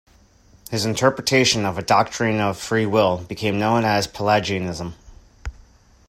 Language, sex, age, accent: English, male, 30-39, United States English